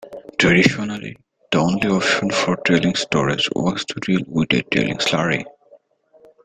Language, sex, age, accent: English, male, 19-29, United States English